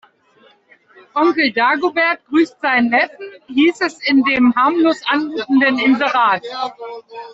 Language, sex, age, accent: German, male, 30-39, Deutschland Deutsch